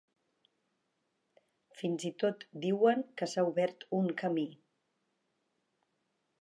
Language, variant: Catalan, Central